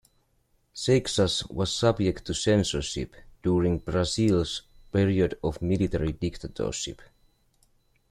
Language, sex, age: English, male, 30-39